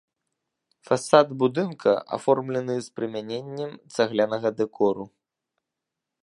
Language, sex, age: Belarusian, male, 19-29